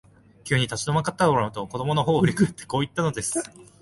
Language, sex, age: Japanese, male, 19-29